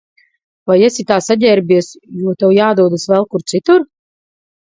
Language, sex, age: Latvian, female, 30-39